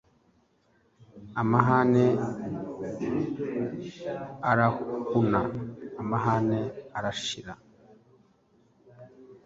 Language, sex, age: Kinyarwanda, male, 40-49